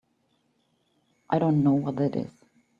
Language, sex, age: English, female, 50-59